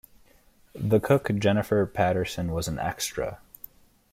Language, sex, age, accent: English, male, 19-29, United States English